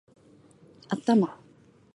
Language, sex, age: Japanese, female, 19-29